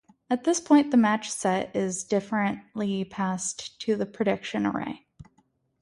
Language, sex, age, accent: English, female, 19-29, United States English